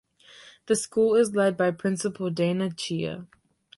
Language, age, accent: English, under 19, United States English